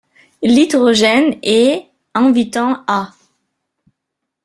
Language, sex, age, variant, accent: French, female, 30-39, Français d'Europe, Français d’Allemagne